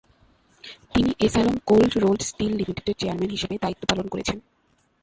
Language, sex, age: Bengali, female, 19-29